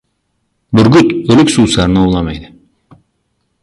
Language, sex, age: Uzbek, male, 19-29